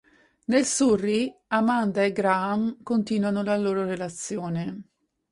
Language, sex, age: Italian, female, 30-39